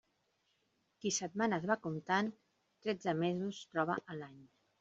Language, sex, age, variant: Catalan, female, 40-49, Central